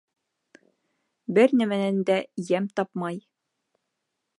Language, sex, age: Bashkir, female, 19-29